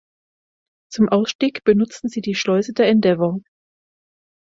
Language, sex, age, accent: German, female, 50-59, Deutschland Deutsch